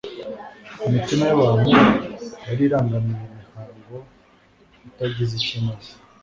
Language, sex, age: Kinyarwanda, male, 19-29